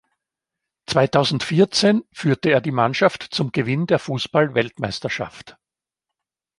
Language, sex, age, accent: German, male, 50-59, Österreichisches Deutsch